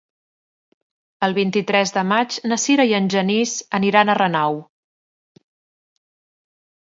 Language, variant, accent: Catalan, Central, central